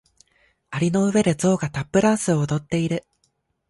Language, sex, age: Japanese, male, under 19